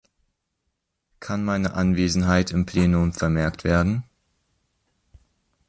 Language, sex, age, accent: German, male, 19-29, Deutschland Deutsch